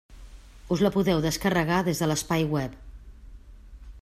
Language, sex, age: Catalan, female, 50-59